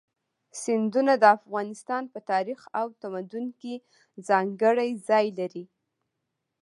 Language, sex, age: Pashto, female, 19-29